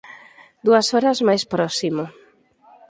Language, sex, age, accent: Galician, female, 40-49, Oriental (común en zona oriental)